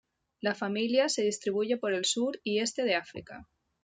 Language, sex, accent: Spanish, female, España: Norte peninsular (Asturias, Castilla y León, Cantabria, País Vasco, Navarra, Aragón, La Rioja, Guadalajara, Cuenca)